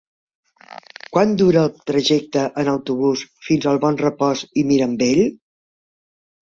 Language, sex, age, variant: Catalan, female, 60-69, Central